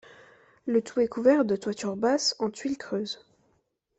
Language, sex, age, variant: French, female, 19-29, Français de métropole